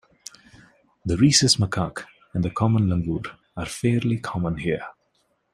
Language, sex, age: English, male, 19-29